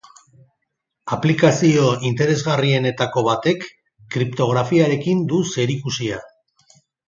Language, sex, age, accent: Basque, male, 50-59, Mendebalekoa (Araba, Bizkaia, Gipuzkoako mendebaleko herri batzuk)